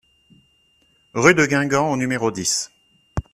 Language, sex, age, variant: French, male, 40-49, Français de métropole